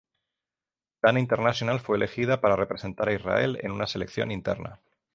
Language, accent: Spanish, España: Centro-Sur peninsular (Madrid, Toledo, Castilla-La Mancha); España: Sur peninsular (Andalucia, Extremadura, Murcia)